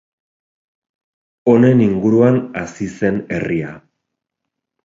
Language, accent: Basque, Erdialdekoa edo Nafarra (Gipuzkoa, Nafarroa)